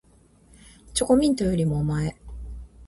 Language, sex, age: Japanese, female, 40-49